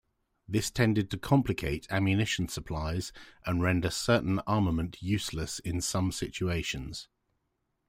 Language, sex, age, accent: English, male, 40-49, England English